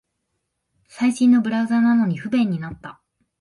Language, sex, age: Japanese, female, 19-29